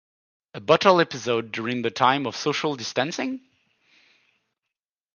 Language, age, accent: English, 30-39, United States English